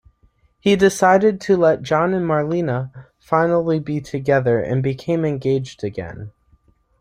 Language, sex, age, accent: English, male, 19-29, United States English